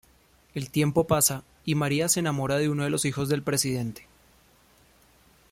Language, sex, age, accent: Spanish, male, 30-39, Andino-Pacífico: Colombia, Perú, Ecuador, oeste de Bolivia y Venezuela andina